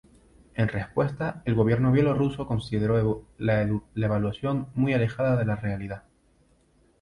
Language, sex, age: Spanish, male, 19-29